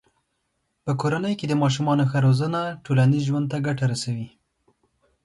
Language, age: Pashto, 19-29